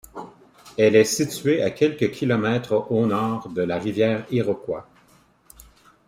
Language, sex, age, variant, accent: French, male, 50-59, Français d'Amérique du Nord, Français du Canada